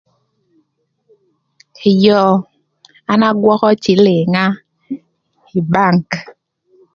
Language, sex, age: Thur, female, 30-39